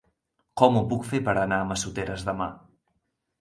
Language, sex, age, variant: Catalan, male, 19-29, Central